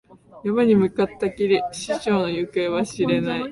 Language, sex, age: Japanese, female, 19-29